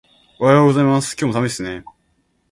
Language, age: Japanese, 19-29